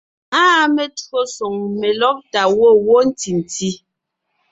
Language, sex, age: Ngiemboon, female, 30-39